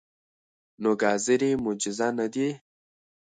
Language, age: Pashto, under 19